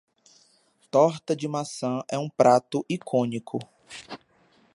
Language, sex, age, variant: Portuguese, male, 19-29, Portuguese (Brasil)